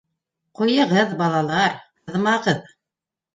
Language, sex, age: Bashkir, female, 50-59